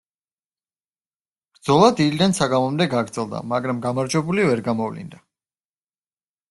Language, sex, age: Georgian, male, 19-29